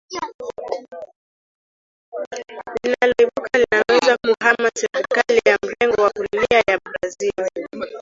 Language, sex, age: Swahili, female, 19-29